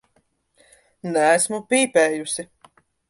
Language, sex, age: Latvian, female, 40-49